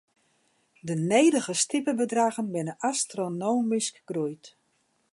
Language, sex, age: Western Frisian, female, 60-69